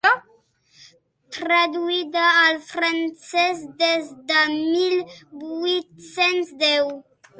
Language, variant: Catalan, Septentrional